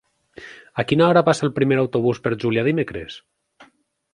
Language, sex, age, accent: Catalan, male, 19-29, valencià